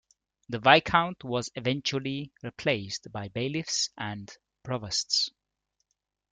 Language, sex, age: English, male, 30-39